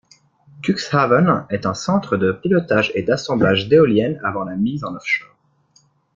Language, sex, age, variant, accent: French, male, 19-29, Français d'Europe, Français de Suisse